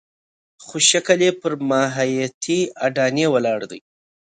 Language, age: Pashto, 30-39